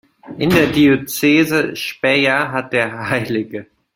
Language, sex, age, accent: German, male, 19-29, Deutschland Deutsch